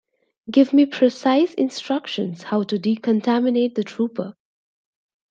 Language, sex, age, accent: English, female, 19-29, India and South Asia (India, Pakistan, Sri Lanka)